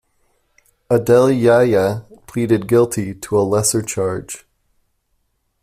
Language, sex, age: English, male, 30-39